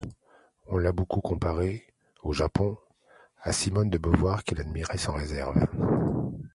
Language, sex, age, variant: French, male, 50-59, Français de métropole